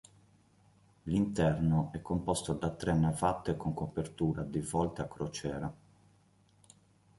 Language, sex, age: Italian, male, 30-39